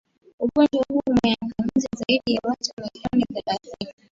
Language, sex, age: Swahili, female, 19-29